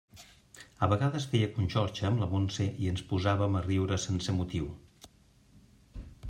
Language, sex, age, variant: Catalan, male, 50-59, Central